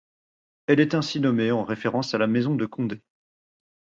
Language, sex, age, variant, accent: French, male, 30-39, Français d'Europe, Français de Belgique